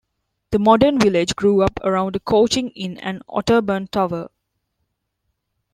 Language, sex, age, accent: English, female, 19-29, India and South Asia (India, Pakistan, Sri Lanka)